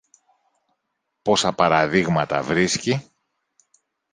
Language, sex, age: Greek, male, 50-59